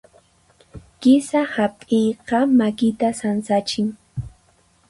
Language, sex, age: Puno Quechua, female, 19-29